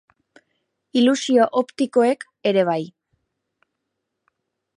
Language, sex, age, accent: Basque, female, 19-29, Erdialdekoa edo Nafarra (Gipuzkoa, Nafarroa)